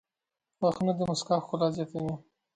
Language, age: Pashto, 19-29